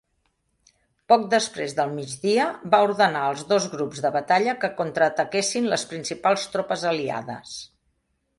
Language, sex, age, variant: Catalan, female, 50-59, Central